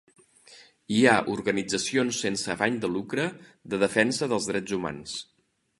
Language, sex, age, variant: Catalan, male, 60-69, Central